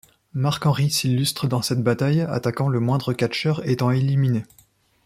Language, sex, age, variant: French, male, 30-39, Français de métropole